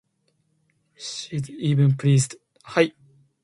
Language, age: English, 19-29